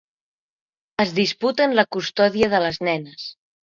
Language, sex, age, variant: Catalan, male, under 19, Central